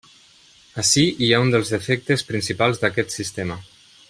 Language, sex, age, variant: Catalan, male, 30-39, Central